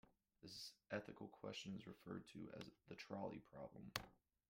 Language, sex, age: English, male, 19-29